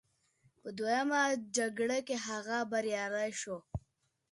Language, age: Pashto, under 19